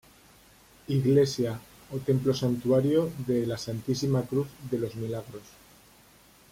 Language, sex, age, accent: Spanish, male, 40-49, España: Centro-Sur peninsular (Madrid, Toledo, Castilla-La Mancha)